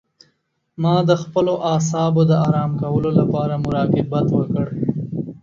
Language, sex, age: Pashto, male, 19-29